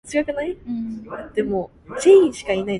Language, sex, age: Cantonese, female, 19-29